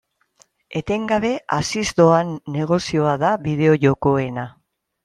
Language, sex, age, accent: Basque, female, 50-59, Erdialdekoa edo Nafarra (Gipuzkoa, Nafarroa)